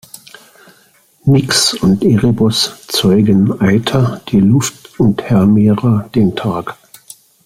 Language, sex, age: German, male, 60-69